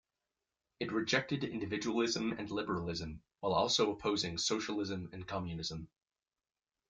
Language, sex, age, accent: English, male, 19-29, United States English